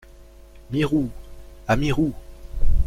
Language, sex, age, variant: French, male, 19-29, Français de métropole